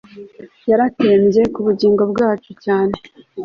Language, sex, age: Kinyarwanda, female, 19-29